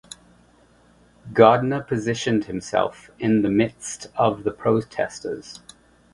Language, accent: English, England English